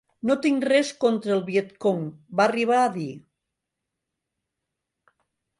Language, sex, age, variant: Catalan, female, 60-69, Nord-Occidental